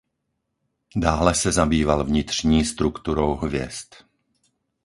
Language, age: Czech, 50-59